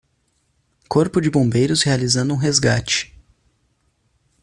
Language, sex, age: Portuguese, male, 30-39